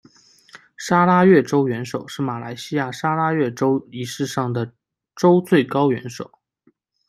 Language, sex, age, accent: Chinese, male, 19-29, 出生地：江苏省